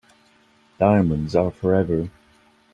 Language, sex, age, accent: English, male, 50-59, England English